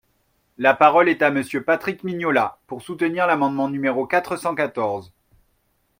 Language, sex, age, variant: French, male, 30-39, Français de métropole